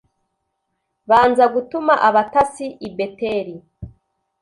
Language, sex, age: Kinyarwanda, female, 19-29